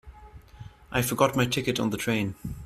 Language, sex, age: English, male, 19-29